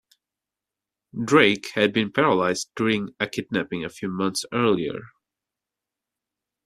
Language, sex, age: English, male, 19-29